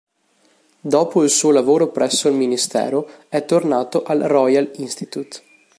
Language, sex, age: Italian, male, 19-29